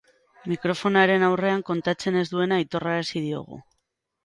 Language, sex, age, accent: Basque, female, 40-49, Mendebalekoa (Araba, Bizkaia, Gipuzkoako mendebaleko herri batzuk)